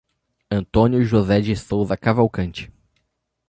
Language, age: Portuguese, 19-29